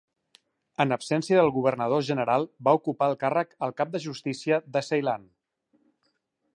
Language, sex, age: Catalan, male, 40-49